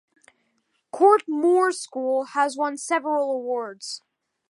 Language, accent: English, United States English